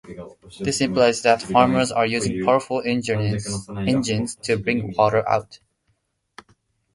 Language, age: English, under 19